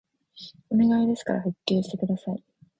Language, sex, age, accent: Japanese, female, 19-29, 標準語